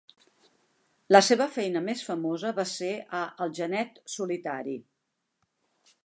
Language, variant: Catalan, Central